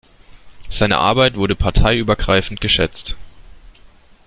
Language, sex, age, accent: German, male, 19-29, Deutschland Deutsch